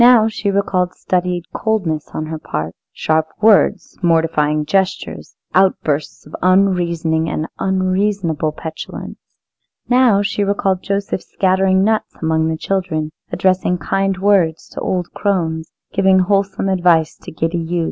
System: none